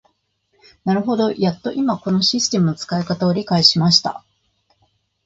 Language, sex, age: Japanese, female, 50-59